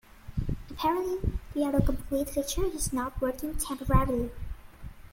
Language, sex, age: English, female, 19-29